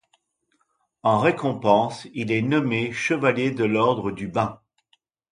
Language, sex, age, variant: French, male, 60-69, Français de métropole